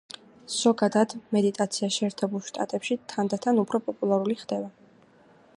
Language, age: Georgian, under 19